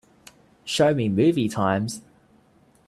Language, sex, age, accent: English, male, 19-29, Australian English